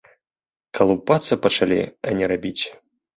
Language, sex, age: Belarusian, male, 19-29